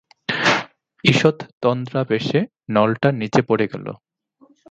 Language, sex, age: Bengali, male, 19-29